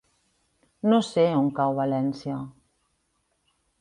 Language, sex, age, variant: Catalan, female, 40-49, Central